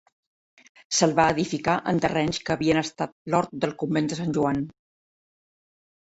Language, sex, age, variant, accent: Catalan, female, 70-79, Central, central